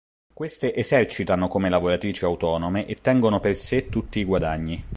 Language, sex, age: Italian, male, 30-39